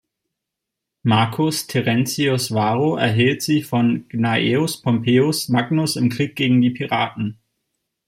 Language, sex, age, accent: German, male, 30-39, Deutschland Deutsch